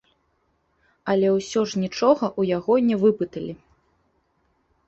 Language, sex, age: Belarusian, female, 30-39